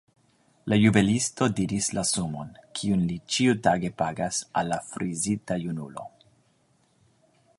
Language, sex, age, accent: Esperanto, male, 19-29, Internacia